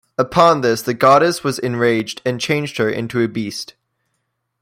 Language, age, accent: English, under 19, Canadian English